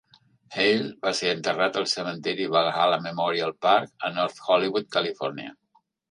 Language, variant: Catalan, Central